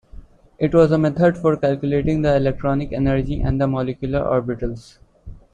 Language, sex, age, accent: English, male, 19-29, India and South Asia (India, Pakistan, Sri Lanka)